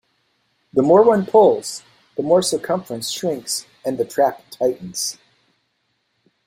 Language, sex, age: English, male, 50-59